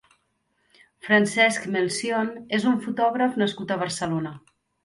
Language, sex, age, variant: Catalan, female, 40-49, Central